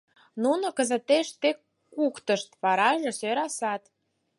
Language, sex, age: Mari, female, 19-29